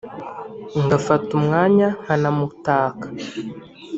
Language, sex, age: Kinyarwanda, male, under 19